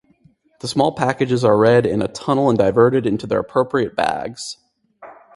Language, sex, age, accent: English, male, 19-29, United States English